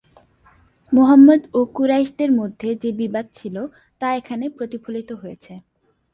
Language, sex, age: Bengali, female, 19-29